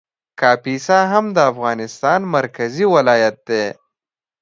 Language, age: Pashto, 19-29